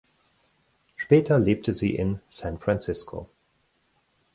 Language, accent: German, Deutschland Deutsch